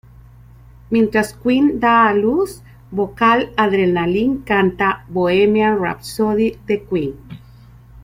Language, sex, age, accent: Spanish, female, 50-59, México